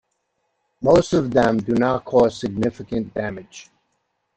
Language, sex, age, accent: English, male, 60-69, United States English